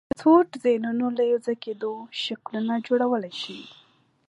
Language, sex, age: Pashto, female, 19-29